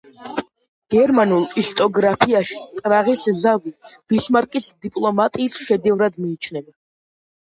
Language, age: Georgian, under 19